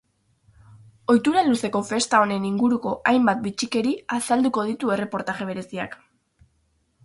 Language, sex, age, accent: Basque, female, under 19, Mendebalekoa (Araba, Bizkaia, Gipuzkoako mendebaleko herri batzuk)